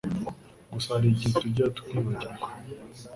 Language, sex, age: Kinyarwanda, male, 19-29